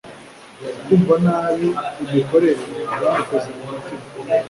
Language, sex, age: Kinyarwanda, male, 19-29